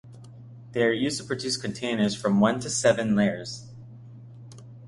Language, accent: English, United States English